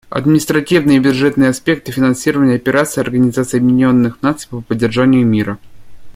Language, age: Russian, 19-29